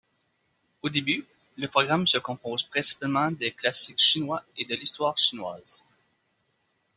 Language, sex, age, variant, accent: French, male, 30-39, Français d'Amérique du Nord, Français du Canada